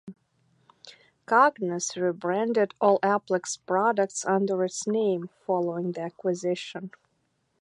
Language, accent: English, United States English